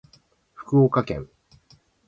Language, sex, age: Japanese, male, 50-59